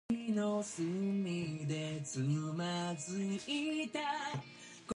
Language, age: English, under 19